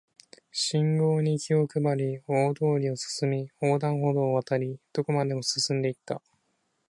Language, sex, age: Japanese, male, 19-29